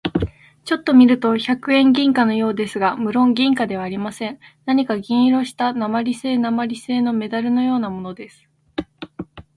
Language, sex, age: Japanese, female, 19-29